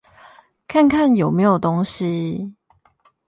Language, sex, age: Chinese, female, 30-39